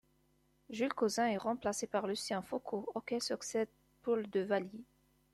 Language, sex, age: French, female, 40-49